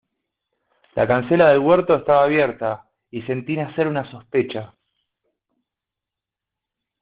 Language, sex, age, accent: Spanish, male, 40-49, Rioplatense: Argentina, Uruguay, este de Bolivia, Paraguay